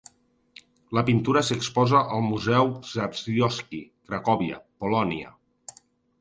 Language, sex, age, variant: Catalan, male, 40-49, Nord-Occidental